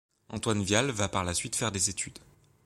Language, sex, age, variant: French, male, 30-39, Français de métropole